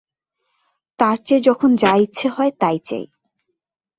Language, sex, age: Bengali, female, 19-29